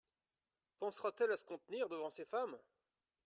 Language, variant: French, Français de métropole